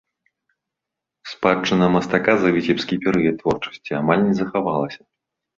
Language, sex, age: Belarusian, male, 30-39